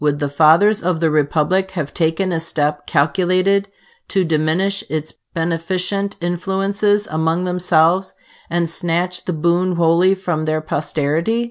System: none